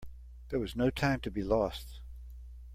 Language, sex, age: English, male, 70-79